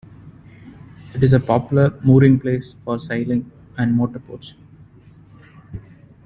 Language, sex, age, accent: English, male, 19-29, India and South Asia (India, Pakistan, Sri Lanka)